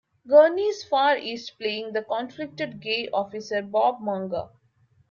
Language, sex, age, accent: English, female, 30-39, India and South Asia (India, Pakistan, Sri Lanka)